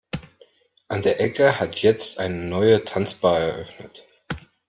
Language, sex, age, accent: German, male, 30-39, Deutschland Deutsch